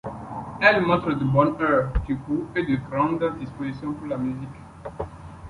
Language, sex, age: French, male, 19-29